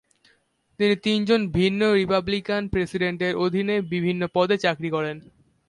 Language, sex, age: Bengali, male, under 19